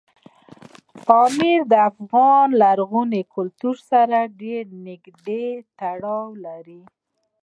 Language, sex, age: Pashto, female, 30-39